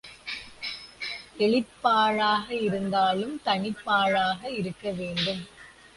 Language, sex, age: Tamil, female, 19-29